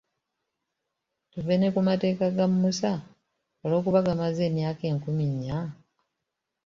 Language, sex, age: Ganda, female, 19-29